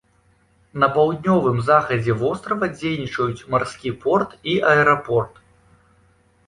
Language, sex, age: Belarusian, male, 19-29